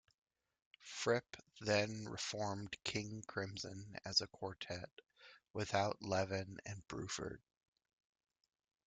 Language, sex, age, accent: English, male, 30-39, United States English